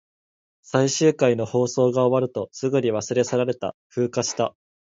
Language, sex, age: Japanese, male, 19-29